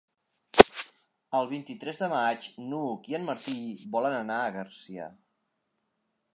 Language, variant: Catalan, Central